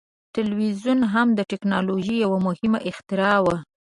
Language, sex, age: Pashto, female, 19-29